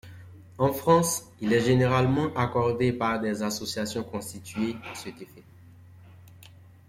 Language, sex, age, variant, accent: French, male, 19-29, Français d'Afrique subsaharienne et des îles africaines, Français de Côte d’Ivoire